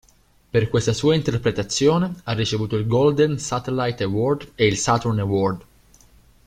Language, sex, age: Italian, male, 19-29